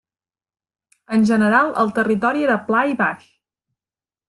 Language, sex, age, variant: Catalan, female, 30-39, Central